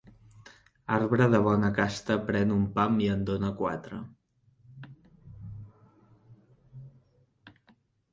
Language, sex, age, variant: Catalan, male, 19-29, Central